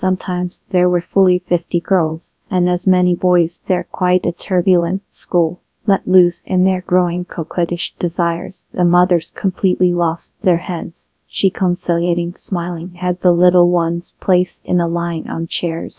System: TTS, GradTTS